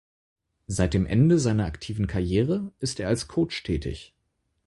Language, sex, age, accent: German, male, 19-29, Deutschland Deutsch